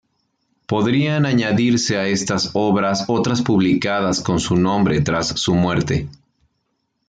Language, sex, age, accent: Spanish, male, 30-39, México